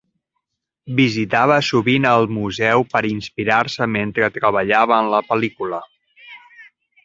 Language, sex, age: Catalan, male, 40-49